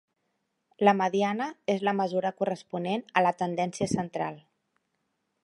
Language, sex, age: Catalan, female, 40-49